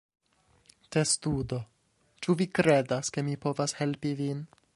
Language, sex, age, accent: Esperanto, male, 19-29, Internacia